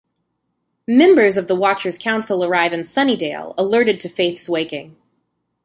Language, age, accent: English, 19-29, United States English